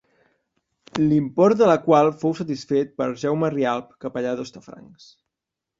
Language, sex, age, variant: Catalan, male, 19-29, Central